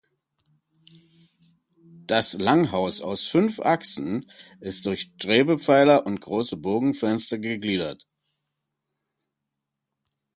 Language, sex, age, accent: German, male, 30-39, Deutschland Deutsch